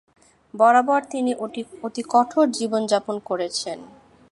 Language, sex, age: Bengali, female, 19-29